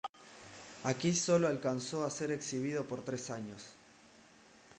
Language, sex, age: Spanish, male, 19-29